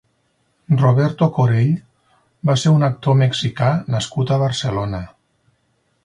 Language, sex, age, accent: Catalan, male, 50-59, Lleidatà